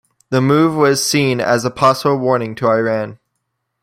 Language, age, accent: English, under 19, Canadian English